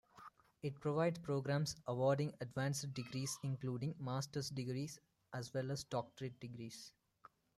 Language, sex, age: English, male, under 19